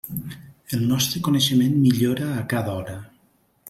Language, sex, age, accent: Catalan, male, 40-49, valencià